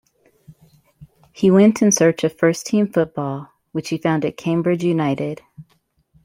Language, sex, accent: English, female, United States English